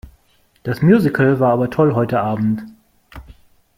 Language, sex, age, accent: German, male, 50-59, Deutschland Deutsch